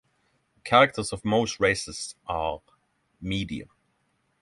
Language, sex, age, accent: English, male, 30-39, United States English